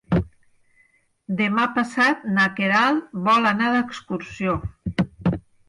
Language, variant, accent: Catalan, Nord-Occidental, nord-occidental